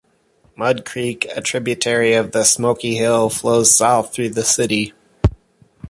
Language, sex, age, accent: English, male, 30-39, United States English